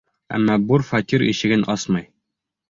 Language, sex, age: Bashkir, male, under 19